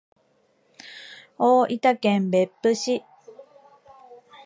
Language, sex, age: Japanese, female, 30-39